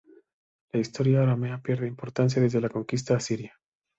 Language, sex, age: Spanish, male, 19-29